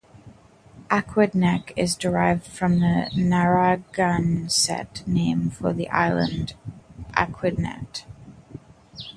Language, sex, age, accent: English, female, 19-29, Southern African (South Africa, Zimbabwe, Namibia)